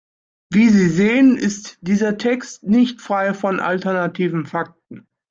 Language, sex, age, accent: German, male, 40-49, Deutschland Deutsch